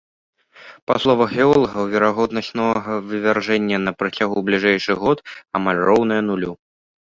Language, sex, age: Belarusian, male, under 19